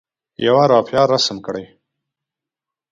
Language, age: Pashto, 30-39